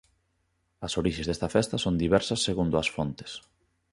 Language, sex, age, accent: Galician, male, 30-39, Normativo (estándar)